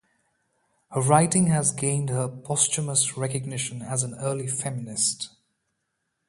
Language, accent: English, India and South Asia (India, Pakistan, Sri Lanka)